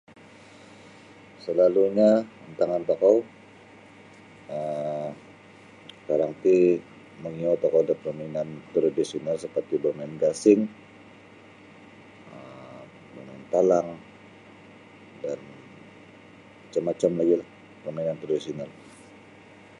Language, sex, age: Sabah Bisaya, male, 40-49